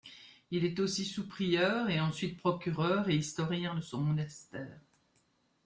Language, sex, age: French, female, 60-69